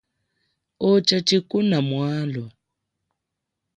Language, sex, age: Chokwe, female, 19-29